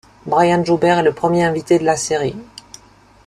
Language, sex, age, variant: French, male, 30-39, Français de métropole